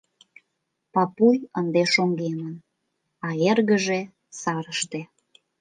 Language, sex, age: Mari, female, 19-29